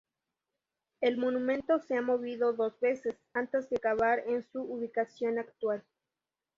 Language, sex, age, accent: Spanish, female, 19-29, México